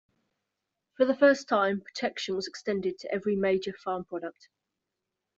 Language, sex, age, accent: English, female, 40-49, England English